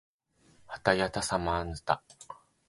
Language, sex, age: Japanese, male, 19-29